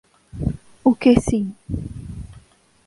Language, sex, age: Portuguese, female, 30-39